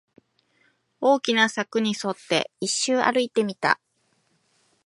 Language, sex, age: Japanese, female, 30-39